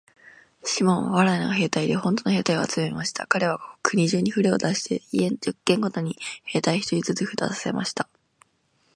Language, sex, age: Japanese, female, 19-29